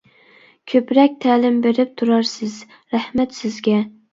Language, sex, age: Uyghur, female, 19-29